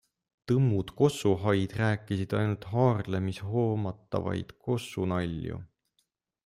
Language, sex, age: Estonian, male, 30-39